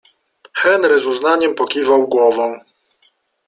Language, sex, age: Polish, male, 30-39